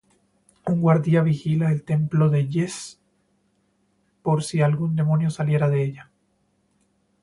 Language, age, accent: Spanish, 19-29, Andino-Pacífico: Colombia, Perú, Ecuador, oeste de Bolivia y Venezuela andina